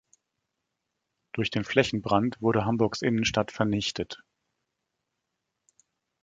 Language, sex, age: German, male, 50-59